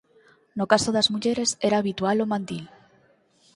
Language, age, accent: Galician, 19-29, Normativo (estándar)